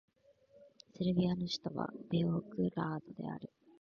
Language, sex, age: Japanese, female, 19-29